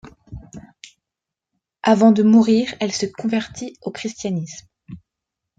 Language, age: French, under 19